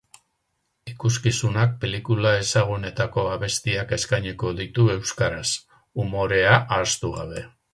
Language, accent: Basque, Mendebalekoa (Araba, Bizkaia, Gipuzkoako mendebaleko herri batzuk)